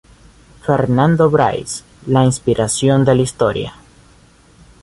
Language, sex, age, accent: Spanish, male, 19-29, Caribe: Cuba, Venezuela, Puerto Rico, República Dominicana, Panamá, Colombia caribeña, México caribeño, Costa del golfo de México